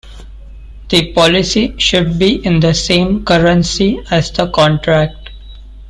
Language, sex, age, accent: English, male, 19-29, India and South Asia (India, Pakistan, Sri Lanka)